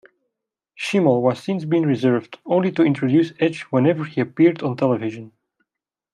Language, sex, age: English, male, 19-29